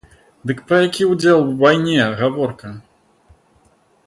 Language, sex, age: Belarusian, male, 19-29